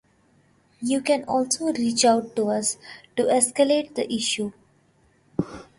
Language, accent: English, India and South Asia (India, Pakistan, Sri Lanka)